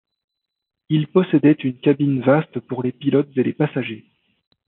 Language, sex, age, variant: French, male, 30-39, Français de métropole